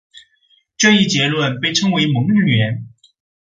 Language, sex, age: Chinese, male, 19-29